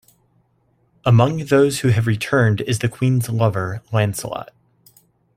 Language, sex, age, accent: English, male, 30-39, United States English